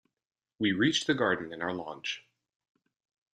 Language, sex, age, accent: English, male, 19-29, Canadian English